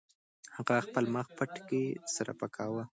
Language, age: Pashto, under 19